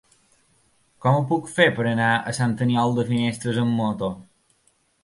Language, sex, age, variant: Catalan, male, 19-29, Balear